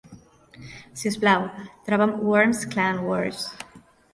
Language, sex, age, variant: Catalan, female, 19-29, Central